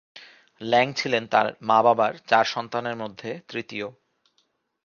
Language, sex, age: Bengali, male, 19-29